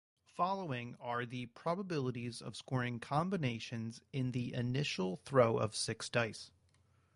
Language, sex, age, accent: English, male, 30-39, United States English